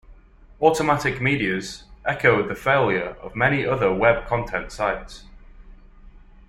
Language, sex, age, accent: English, male, 19-29, England English